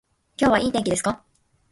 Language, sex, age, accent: Japanese, female, under 19, 標準